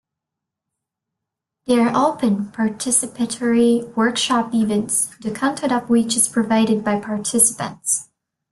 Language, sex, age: English, female, 19-29